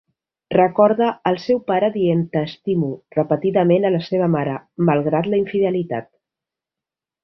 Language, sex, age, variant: Catalan, female, 40-49, Nord-Occidental